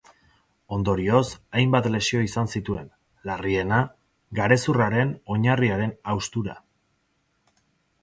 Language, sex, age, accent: Basque, male, 19-29, Erdialdekoa edo Nafarra (Gipuzkoa, Nafarroa)